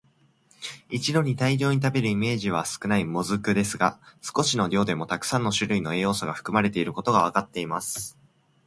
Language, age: Japanese, 19-29